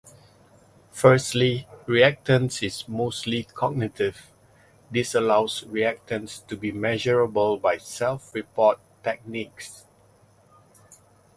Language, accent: English, Singaporean English